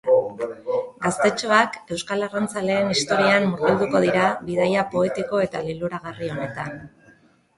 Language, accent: Basque, Erdialdekoa edo Nafarra (Gipuzkoa, Nafarroa)